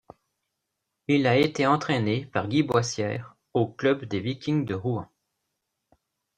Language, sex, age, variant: French, male, 40-49, Français de métropole